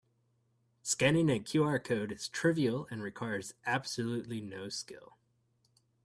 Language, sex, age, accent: English, male, 19-29, United States English